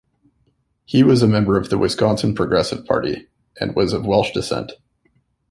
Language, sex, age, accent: English, male, 30-39, Canadian English